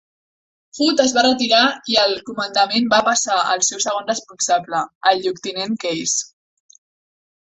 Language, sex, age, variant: Catalan, male, 40-49, Central